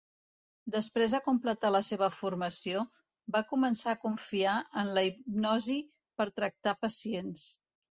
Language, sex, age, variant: Catalan, female, 50-59, Central